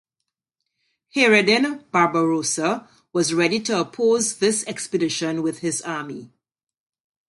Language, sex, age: English, female, 70-79